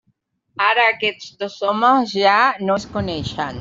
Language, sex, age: Catalan, female, 60-69